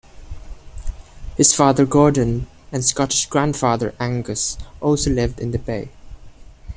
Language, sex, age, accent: English, male, 19-29, Filipino